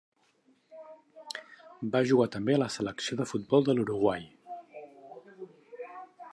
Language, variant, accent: Catalan, Central, central